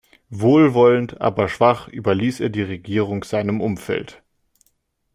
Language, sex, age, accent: German, male, under 19, Deutschland Deutsch